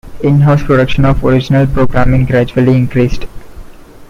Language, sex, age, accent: English, male, 19-29, India and South Asia (India, Pakistan, Sri Lanka)